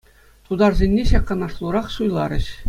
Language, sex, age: Chuvash, male, 40-49